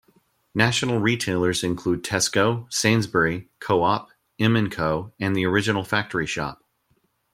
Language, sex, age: English, male, 30-39